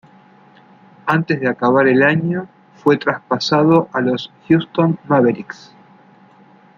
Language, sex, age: Spanish, male, 40-49